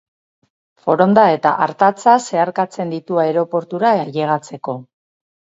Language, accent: Basque, Erdialdekoa edo Nafarra (Gipuzkoa, Nafarroa)